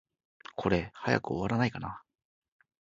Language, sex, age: Japanese, male, 40-49